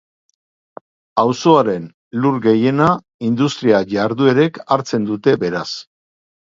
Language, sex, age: Basque, male, 60-69